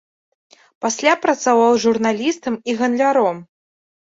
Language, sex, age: Belarusian, female, 19-29